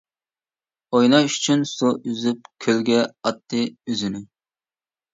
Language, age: Uyghur, 30-39